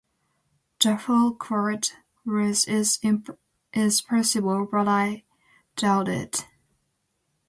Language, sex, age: English, female, 19-29